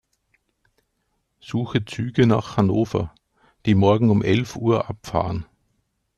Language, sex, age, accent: German, male, 40-49, Österreichisches Deutsch